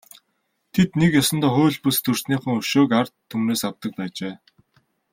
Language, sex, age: Mongolian, male, 19-29